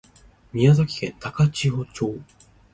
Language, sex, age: Japanese, male, 19-29